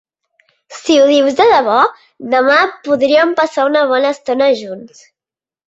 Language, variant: Catalan, Central